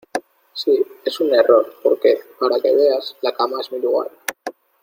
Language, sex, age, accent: Spanish, male, 19-29, España: Norte peninsular (Asturias, Castilla y León, Cantabria, País Vasco, Navarra, Aragón, La Rioja, Guadalajara, Cuenca)